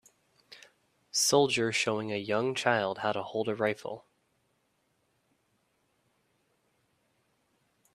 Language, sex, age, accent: English, male, 19-29, United States English